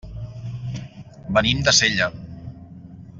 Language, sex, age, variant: Catalan, male, 30-39, Central